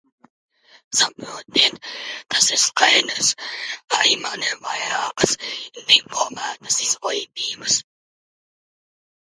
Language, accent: Latvian, bez akcenta